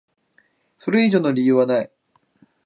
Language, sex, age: Japanese, male, 19-29